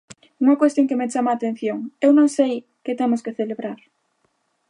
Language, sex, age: Galician, female, 19-29